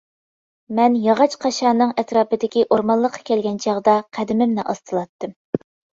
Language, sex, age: Uyghur, female, under 19